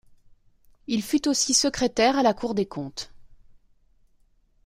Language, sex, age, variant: French, female, 30-39, Français de métropole